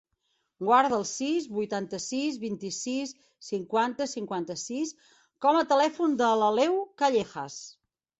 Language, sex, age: Catalan, female, 60-69